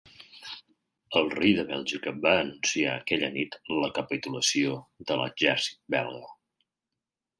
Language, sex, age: Catalan, male, 19-29